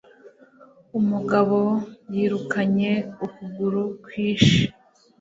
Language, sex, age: Kinyarwanda, female, 19-29